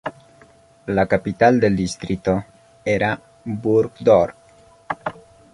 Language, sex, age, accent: Spanish, male, 30-39, Andino-Pacífico: Colombia, Perú, Ecuador, oeste de Bolivia y Venezuela andina